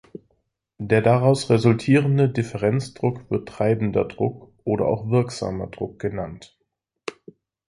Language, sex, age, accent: German, male, 30-39, Deutschland Deutsch